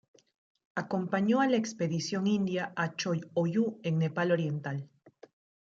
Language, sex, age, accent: Spanish, female, 19-29, Andino-Pacífico: Colombia, Perú, Ecuador, oeste de Bolivia y Venezuela andina